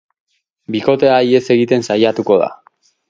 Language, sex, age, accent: Basque, male, 30-39, Erdialdekoa edo Nafarra (Gipuzkoa, Nafarroa)